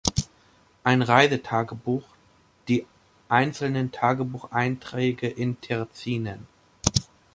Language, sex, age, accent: German, male, 19-29, Deutschland Deutsch